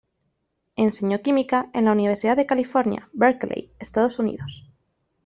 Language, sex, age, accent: Spanish, female, 19-29, España: Norte peninsular (Asturias, Castilla y León, Cantabria, País Vasco, Navarra, Aragón, La Rioja, Guadalajara, Cuenca)